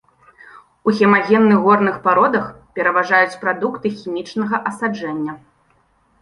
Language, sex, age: Belarusian, female, 19-29